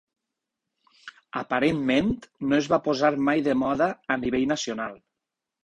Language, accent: Catalan, valencià